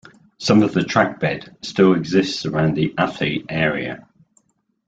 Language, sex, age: English, male, 60-69